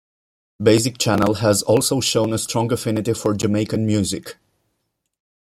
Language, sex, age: English, male, 30-39